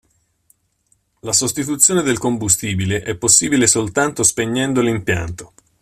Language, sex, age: Italian, male, 50-59